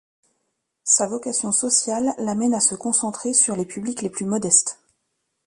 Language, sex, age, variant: French, female, 30-39, Français de métropole